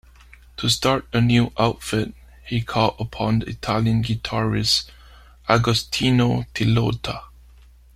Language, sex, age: English, male, 30-39